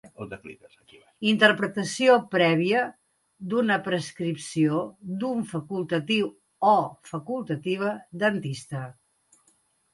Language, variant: Catalan, Central